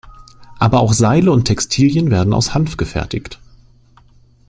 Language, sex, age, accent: German, male, 30-39, Deutschland Deutsch